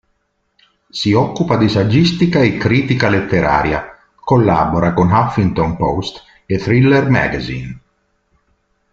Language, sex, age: Italian, male, 50-59